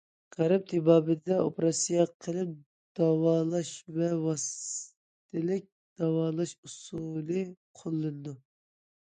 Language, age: Uyghur, 19-29